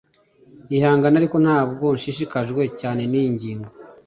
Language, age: Kinyarwanda, 30-39